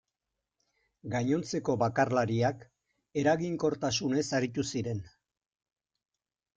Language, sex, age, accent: Basque, male, 50-59, Erdialdekoa edo Nafarra (Gipuzkoa, Nafarroa)